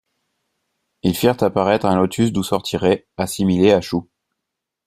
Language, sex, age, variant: French, male, 30-39, Français de métropole